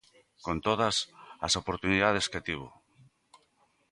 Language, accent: Galician, Normativo (estándar)